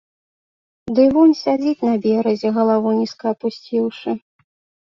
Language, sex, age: Belarusian, female, 19-29